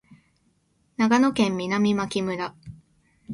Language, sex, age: Japanese, female, 19-29